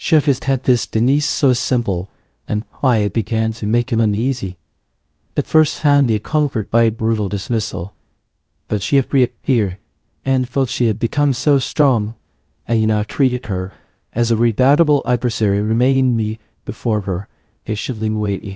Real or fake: fake